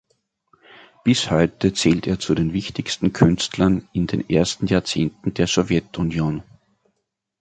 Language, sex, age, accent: German, male, 50-59, Österreichisches Deutsch